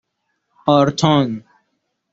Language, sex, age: Persian, male, 19-29